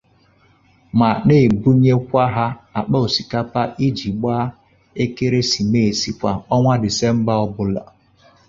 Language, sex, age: Igbo, male, 30-39